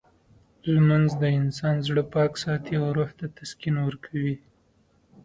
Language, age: Pashto, 19-29